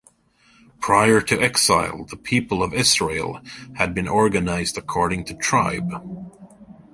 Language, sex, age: English, male, 40-49